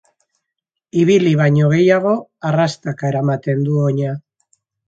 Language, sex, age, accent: Basque, male, 50-59, Mendebalekoa (Araba, Bizkaia, Gipuzkoako mendebaleko herri batzuk)